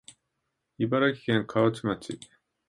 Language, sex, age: Japanese, male, 50-59